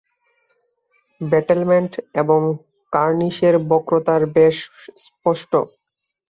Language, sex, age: Bengali, male, under 19